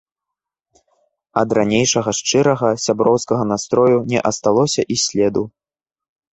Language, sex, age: Belarusian, male, 19-29